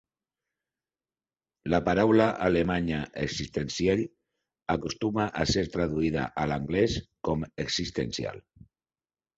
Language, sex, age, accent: Catalan, male, 50-59, valencià